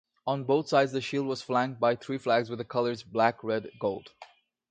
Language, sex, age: English, male, 19-29